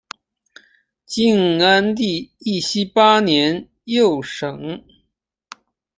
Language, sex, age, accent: Chinese, male, 30-39, 出生地：黑龙江省